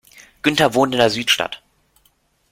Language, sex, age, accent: German, male, under 19, Deutschland Deutsch